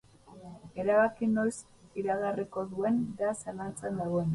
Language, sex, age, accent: Basque, male, 40-49, Erdialdekoa edo Nafarra (Gipuzkoa, Nafarroa)